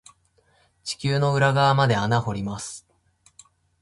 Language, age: Japanese, 19-29